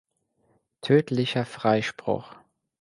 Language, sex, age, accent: German, male, 30-39, Deutschland Deutsch